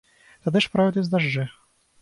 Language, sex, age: Belarusian, male, 19-29